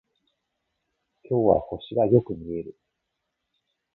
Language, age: Japanese, 50-59